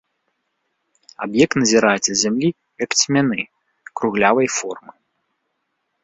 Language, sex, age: Belarusian, male, 19-29